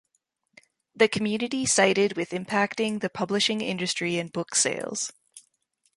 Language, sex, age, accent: English, female, 19-29, Canadian English